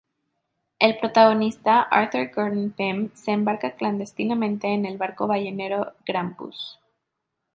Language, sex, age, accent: Spanish, female, 19-29, México